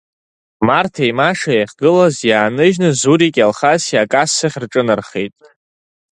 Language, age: Abkhazian, under 19